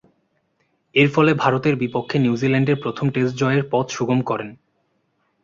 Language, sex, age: Bengali, male, 19-29